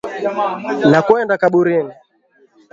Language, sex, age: Swahili, male, 19-29